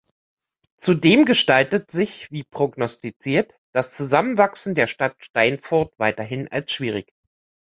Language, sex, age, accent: German, female, 50-59, Deutschland Deutsch